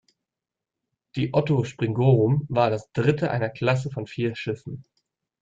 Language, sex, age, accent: German, male, 19-29, Deutschland Deutsch